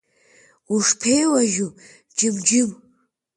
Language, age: Abkhazian, under 19